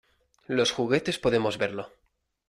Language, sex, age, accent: Spanish, male, 19-29, España: Centro-Sur peninsular (Madrid, Toledo, Castilla-La Mancha)